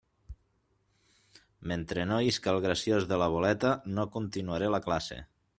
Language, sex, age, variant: Catalan, male, 30-39, Central